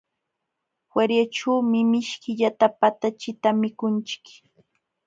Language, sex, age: Jauja Wanca Quechua, female, 19-29